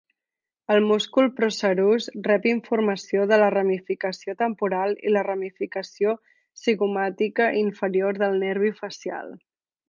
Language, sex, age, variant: Catalan, female, 19-29, Central